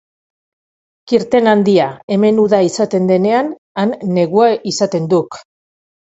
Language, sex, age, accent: Basque, female, 50-59, Mendebalekoa (Araba, Bizkaia, Gipuzkoako mendebaleko herri batzuk)